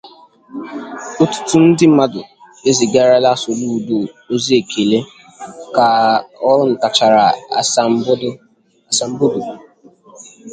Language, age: Igbo, under 19